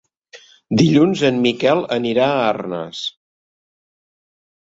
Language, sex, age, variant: Catalan, male, 60-69, Central